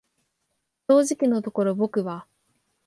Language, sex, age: Japanese, female, under 19